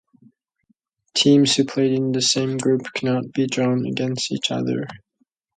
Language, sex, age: English, male, under 19